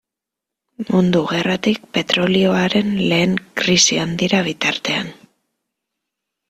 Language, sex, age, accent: Basque, female, 19-29, Mendebalekoa (Araba, Bizkaia, Gipuzkoako mendebaleko herri batzuk)